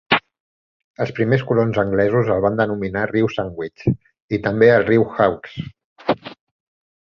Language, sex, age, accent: Catalan, male, 40-49, Català central